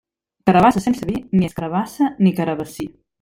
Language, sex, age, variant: Catalan, female, 19-29, Nord-Occidental